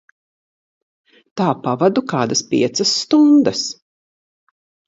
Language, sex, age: Latvian, female, 60-69